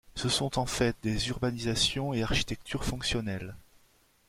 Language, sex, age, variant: French, male, 30-39, Français de métropole